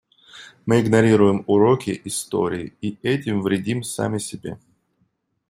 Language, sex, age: Russian, male, 19-29